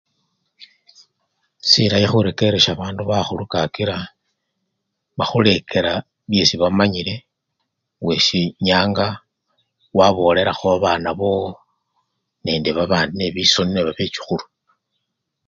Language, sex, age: Luyia, male, 60-69